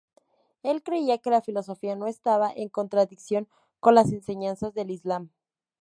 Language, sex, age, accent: Spanish, female, 19-29, México